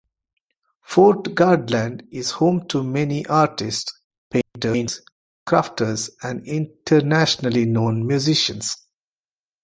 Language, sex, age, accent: English, male, 40-49, India and South Asia (India, Pakistan, Sri Lanka)